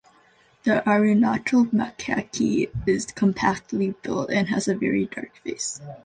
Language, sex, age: English, female, under 19